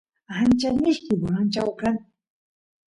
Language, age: Santiago del Estero Quichua, 30-39